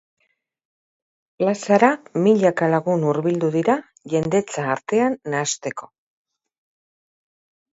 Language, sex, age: Basque, female, 50-59